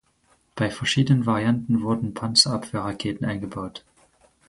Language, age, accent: German, 19-29, Deutschland Deutsch